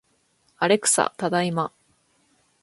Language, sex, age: Japanese, female, 19-29